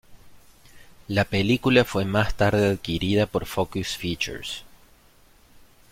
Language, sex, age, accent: Spanish, male, 30-39, Rioplatense: Argentina, Uruguay, este de Bolivia, Paraguay